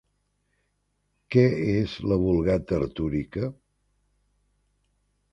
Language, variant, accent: Catalan, Central, balear